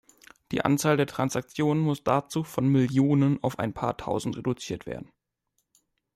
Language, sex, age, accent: German, male, 19-29, Deutschland Deutsch